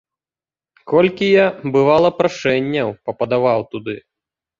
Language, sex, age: Belarusian, male, 30-39